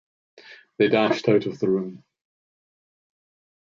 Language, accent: English, Scottish English